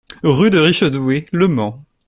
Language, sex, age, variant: French, male, 19-29, Français de métropole